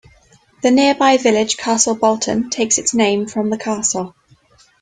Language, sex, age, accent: English, female, 19-29, England English